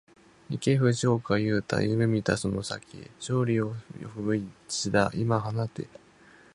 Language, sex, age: Japanese, male, 19-29